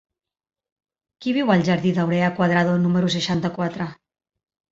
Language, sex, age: Catalan, female, 40-49